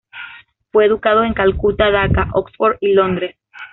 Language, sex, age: Spanish, female, 19-29